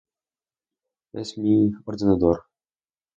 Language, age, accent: Spanish, under 19, España: Norte peninsular (Asturias, Castilla y León, Cantabria, País Vasco, Navarra, Aragón, La Rioja, Guadalajara, Cuenca)